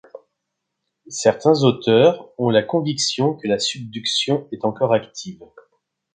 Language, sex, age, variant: French, male, 40-49, Français de métropole